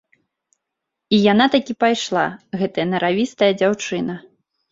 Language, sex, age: Belarusian, female, 30-39